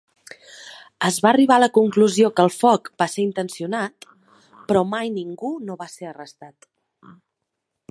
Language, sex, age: Catalan, female, 30-39